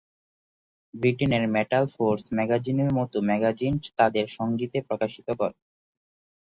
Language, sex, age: Bengali, male, 19-29